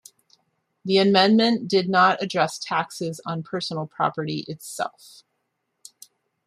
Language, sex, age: English, female, 40-49